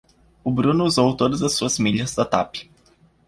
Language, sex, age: Portuguese, male, 19-29